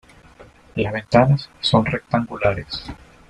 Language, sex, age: Spanish, male, 30-39